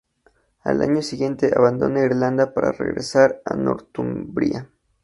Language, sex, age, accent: Spanish, male, 19-29, México